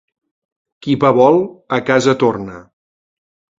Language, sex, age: Catalan, male, 50-59